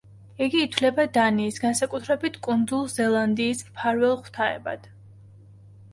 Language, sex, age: Georgian, female, 19-29